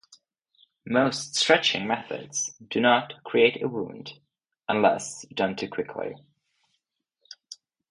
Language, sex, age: English, male, under 19